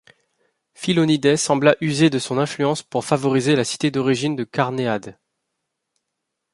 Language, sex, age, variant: French, male, 30-39, Français de métropole